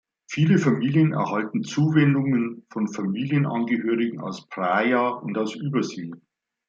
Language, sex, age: German, male, 60-69